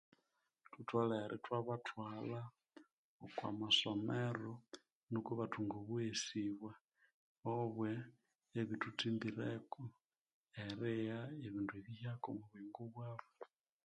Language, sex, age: Konzo, male, 19-29